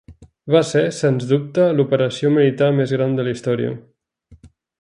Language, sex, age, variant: Catalan, male, 30-39, Central